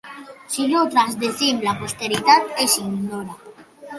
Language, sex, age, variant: Catalan, male, under 19, Central